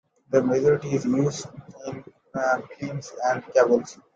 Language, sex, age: English, male, 19-29